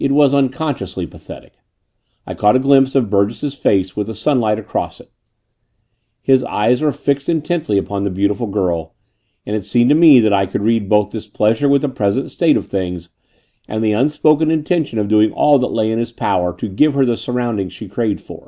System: none